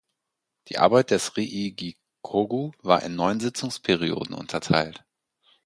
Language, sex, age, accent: German, male, 19-29, Deutschland Deutsch